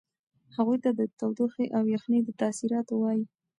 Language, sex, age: Pashto, female, 19-29